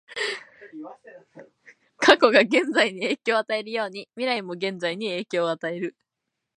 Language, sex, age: Japanese, female, 19-29